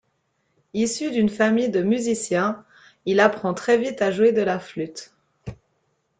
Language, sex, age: French, female, 30-39